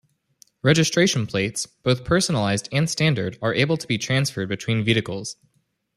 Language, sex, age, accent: English, male, 19-29, Australian English